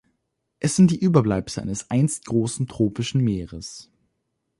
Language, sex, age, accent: German, male, 19-29, Deutschland Deutsch